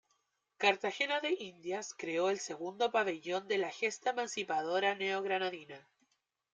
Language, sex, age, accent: Spanish, female, 19-29, Chileno: Chile, Cuyo